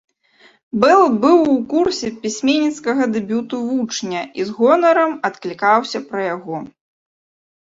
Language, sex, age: Belarusian, female, 30-39